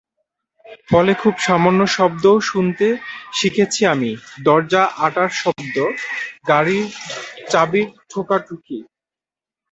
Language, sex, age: Bengali, male, 19-29